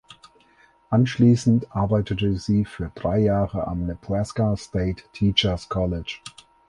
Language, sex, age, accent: German, male, 30-39, Deutschland Deutsch